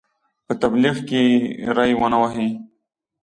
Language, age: Pashto, 19-29